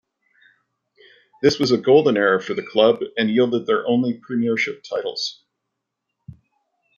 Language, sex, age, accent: English, male, 40-49, Canadian English